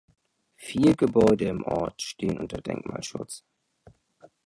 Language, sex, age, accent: German, male, 19-29, Deutschland Deutsch